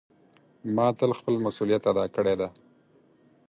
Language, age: Pashto, 19-29